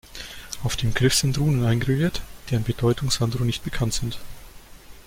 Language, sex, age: German, male, 19-29